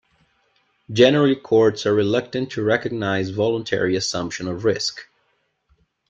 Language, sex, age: English, male, 19-29